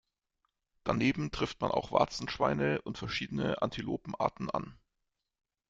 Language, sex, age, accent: German, male, 30-39, Deutschland Deutsch